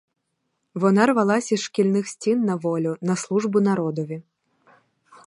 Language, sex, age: Ukrainian, female, 19-29